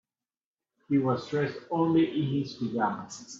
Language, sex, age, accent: English, male, 30-39, United States English